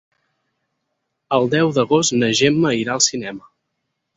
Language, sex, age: Catalan, male, 19-29